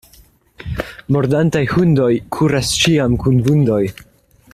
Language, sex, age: Esperanto, male, 19-29